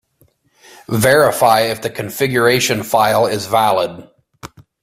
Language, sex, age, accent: English, male, 30-39, United States English